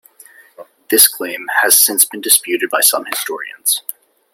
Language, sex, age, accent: English, male, 19-29, United States English